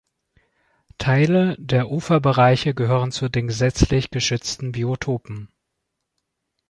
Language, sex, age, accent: German, male, 40-49, Deutschland Deutsch